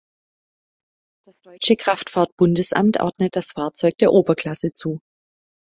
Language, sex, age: German, female, 30-39